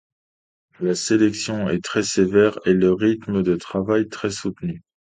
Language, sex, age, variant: French, male, 40-49, Français de métropole